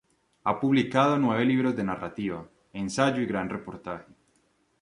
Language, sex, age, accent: Spanish, male, 19-29, Andino-Pacífico: Colombia, Perú, Ecuador, oeste de Bolivia y Venezuela andina